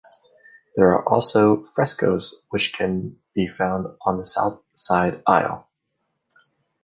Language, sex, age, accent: English, male, 30-39, United States English